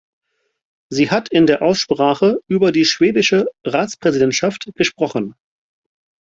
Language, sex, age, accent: German, male, 30-39, Deutschland Deutsch